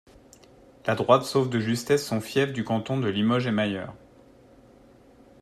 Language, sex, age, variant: French, male, 30-39, Français de métropole